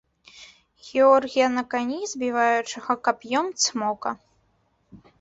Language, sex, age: Belarusian, female, under 19